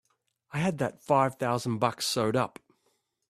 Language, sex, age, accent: English, male, 50-59, Australian English